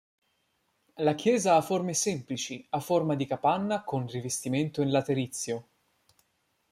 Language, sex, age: Italian, male, 19-29